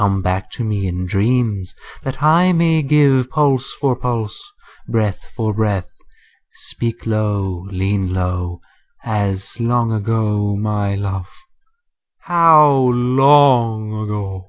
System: none